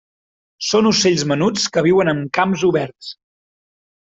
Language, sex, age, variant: Catalan, male, 19-29, Central